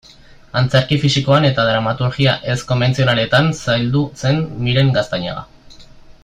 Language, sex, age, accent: Basque, male, 19-29, Mendebalekoa (Araba, Bizkaia, Gipuzkoako mendebaleko herri batzuk)